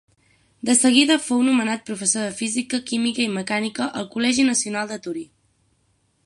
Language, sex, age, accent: Catalan, female, 19-29, central; septentrional